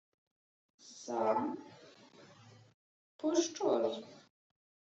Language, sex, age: Ukrainian, female, 19-29